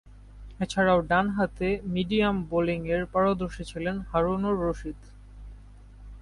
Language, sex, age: Bengali, male, under 19